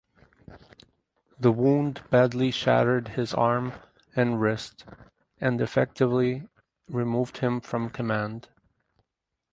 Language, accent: English, United States English